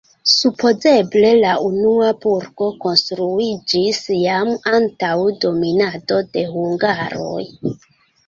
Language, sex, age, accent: Esperanto, female, 19-29, Internacia